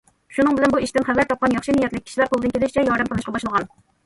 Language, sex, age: Uyghur, female, 30-39